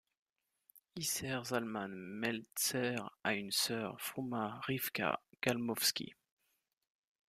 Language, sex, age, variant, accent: French, male, 30-39, Français d'Europe, Français de Suisse